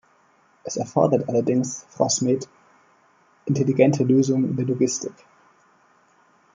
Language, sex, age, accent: German, male, 19-29, Deutschland Deutsch